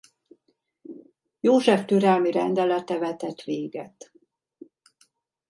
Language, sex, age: Hungarian, female, 50-59